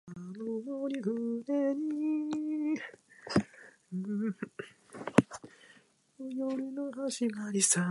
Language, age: Japanese, under 19